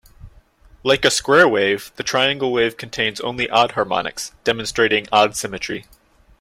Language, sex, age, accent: English, male, 19-29, United States English